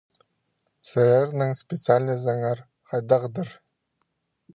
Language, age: Khakas, 19-29